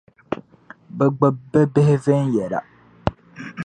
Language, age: Dagbani, 19-29